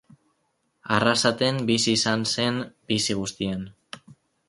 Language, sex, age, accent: Basque, male, under 19, Mendebalekoa (Araba, Bizkaia, Gipuzkoako mendebaleko herri batzuk)